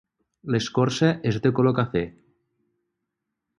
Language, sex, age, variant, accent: Catalan, male, 30-39, Nord-Occidental, nord-occidental; Lleidatà